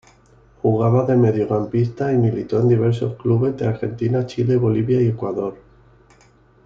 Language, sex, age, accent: Spanish, male, 30-39, España: Sur peninsular (Andalucia, Extremadura, Murcia)